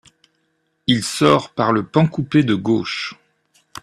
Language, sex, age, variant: French, male, 50-59, Français de métropole